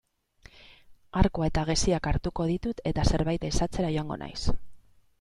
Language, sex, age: Basque, female, 40-49